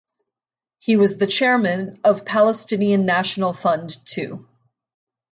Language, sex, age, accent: English, female, 30-39, United States English